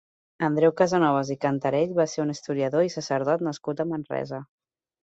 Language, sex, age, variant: Catalan, female, 30-39, Central